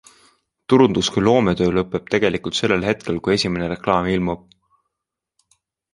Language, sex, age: Estonian, male, 19-29